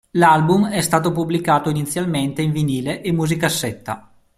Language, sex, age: Italian, male, 30-39